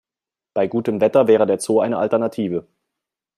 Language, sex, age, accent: German, male, 30-39, Deutschland Deutsch